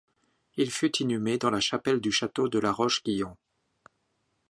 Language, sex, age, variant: French, male, 40-49, Français de métropole